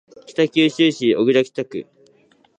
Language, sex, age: Japanese, male, 19-29